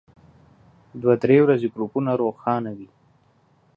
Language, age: Pashto, 19-29